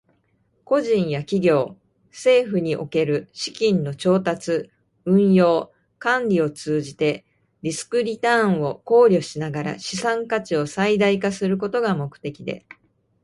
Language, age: Japanese, 40-49